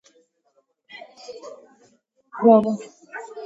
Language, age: Georgian, under 19